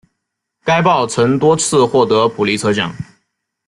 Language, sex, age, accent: Chinese, male, 19-29, 出生地：浙江省